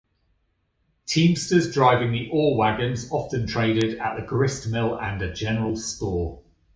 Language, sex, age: English, male, 40-49